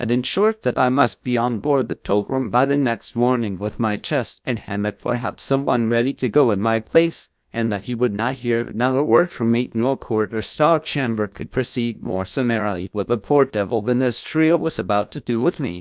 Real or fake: fake